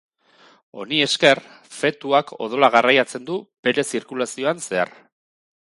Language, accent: Basque, Erdialdekoa edo Nafarra (Gipuzkoa, Nafarroa)